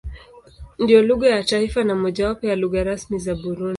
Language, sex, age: Swahili, female, 19-29